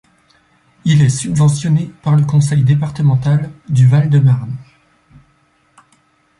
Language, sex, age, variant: French, male, 40-49, Français de métropole